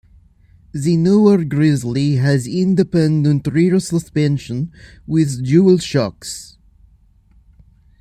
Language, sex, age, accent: English, male, 30-39, Australian English